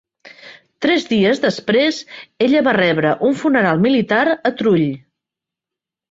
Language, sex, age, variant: Catalan, female, 50-59, Central